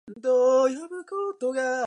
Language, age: Japanese, under 19